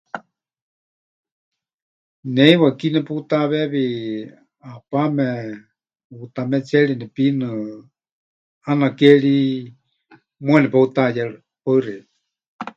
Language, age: Huichol, 50-59